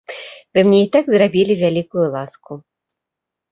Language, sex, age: Belarusian, female, 30-39